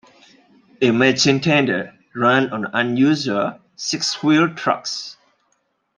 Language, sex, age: English, male, 40-49